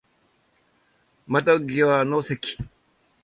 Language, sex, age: Japanese, male, 70-79